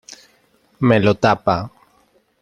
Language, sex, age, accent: Spanish, male, 30-39, Rioplatense: Argentina, Uruguay, este de Bolivia, Paraguay